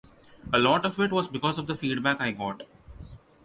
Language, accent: English, India and South Asia (India, Pakistan, Sri Lanka)